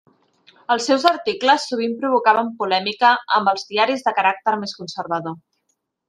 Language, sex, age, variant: Catalan, female, 30-39, Central